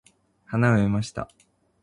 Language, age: Japanese, 19-29